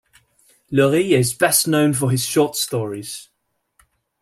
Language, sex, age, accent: English, male, 19-29, England English